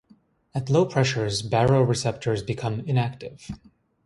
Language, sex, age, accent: English, male, 30-39, United States English